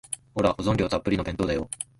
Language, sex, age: Japanese, male, 19-29